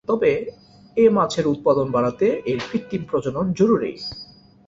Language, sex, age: Bengali, male, 30-39